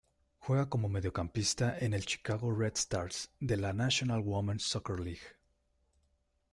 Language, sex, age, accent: Spanish, male, 19-29, México